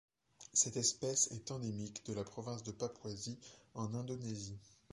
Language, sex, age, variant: French, male, 19-29, Français de métropole